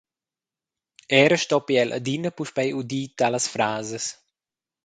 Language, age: Romansh, 30-39